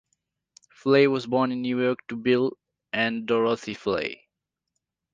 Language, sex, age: English, male, 19-29